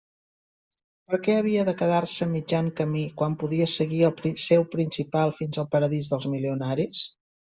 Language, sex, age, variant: Catalan, female, 60-69, Central